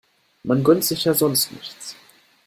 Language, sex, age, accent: German, male, under 19, Deutschland Deutsch